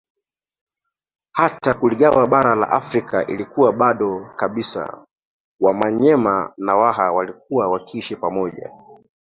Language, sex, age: Swahili, male, 30-39